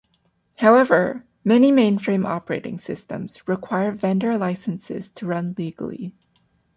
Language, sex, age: English, female, 19-29